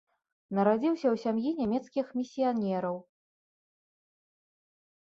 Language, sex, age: Belarusian, female, 30-39